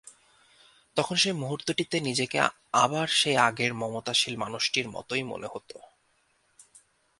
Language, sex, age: Bengali, male, 19-29